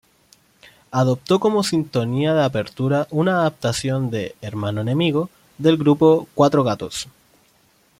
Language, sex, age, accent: Spanish, male, 19-29, Chileno: Chile, Cuyo